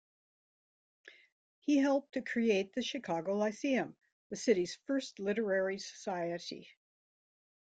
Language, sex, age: English, female, 70-79